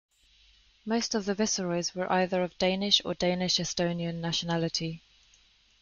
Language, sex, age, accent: English, female, 30-39, England English